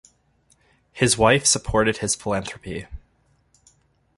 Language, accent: English, Canadian English